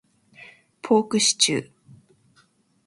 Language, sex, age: Japanese, female, 19-29